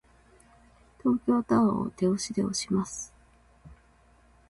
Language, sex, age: Japanese, female, 30-39